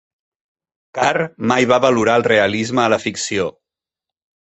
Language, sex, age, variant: Catalan, male, 40-49, Central